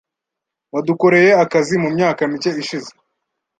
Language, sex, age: Kinyarwanda, male, 19-29